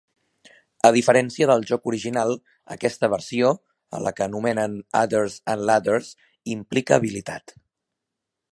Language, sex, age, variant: Catalan, male, 30-39, Central